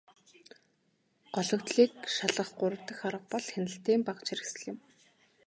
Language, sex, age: Mongolian, female, 19-29